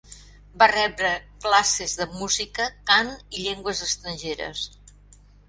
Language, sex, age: Catalan, female, 70-79